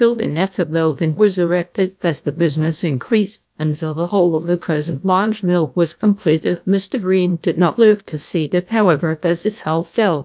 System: TTS, GlowTTS